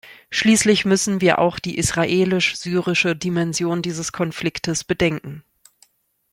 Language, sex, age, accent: German, female, 40-49, Deutschland Deutsch